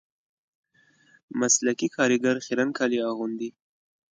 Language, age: Pashto, 19-29